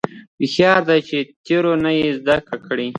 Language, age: Pashto, under 19